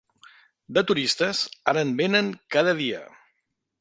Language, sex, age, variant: Catalan, male, 50-59, Central